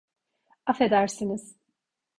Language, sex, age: Turkish, female, 40-49